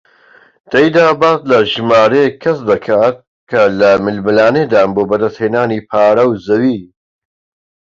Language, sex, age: Central Kurdish, male, 19-29